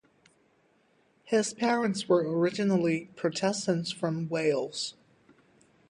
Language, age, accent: English, 19-29, United States English